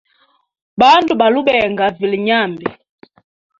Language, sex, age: Hemba, female, 19-29